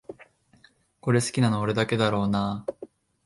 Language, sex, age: Japanese, male, 19-29